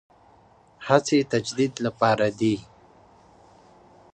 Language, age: Pashto, 19-29